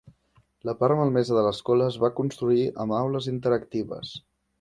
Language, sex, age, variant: Catalan, male, 19-29, Central